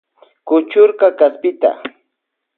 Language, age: Loja Highland Quichua, 40-49